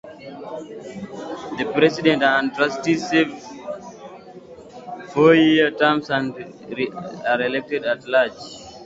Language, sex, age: English, male, 19-29